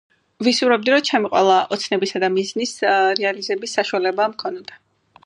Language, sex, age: Georgian, female, 19-29